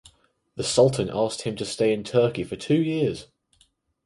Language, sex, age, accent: English, male, under 19, England English